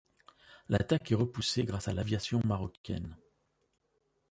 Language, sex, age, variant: French, male, 30-39, Français de métropole